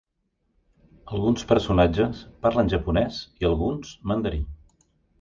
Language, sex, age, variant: Catalan, male, 50-59, Central